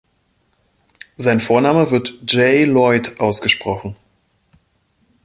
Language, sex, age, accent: German, male, 30-39, Deutschland Deutsch